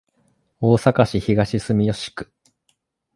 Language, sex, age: Japanese, male, 19-29